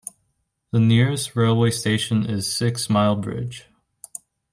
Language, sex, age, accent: English, male, under 19, United States English